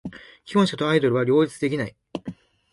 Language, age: Japanese, under 19